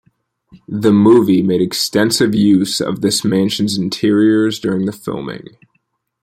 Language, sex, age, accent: English, male, 19-29, United States English